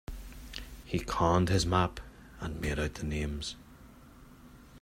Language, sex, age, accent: English, male, 30-39, Irish English